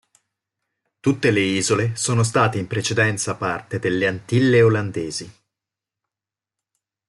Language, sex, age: Italian, male, 40-49